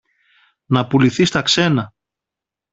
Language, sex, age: Greek, male, 40-49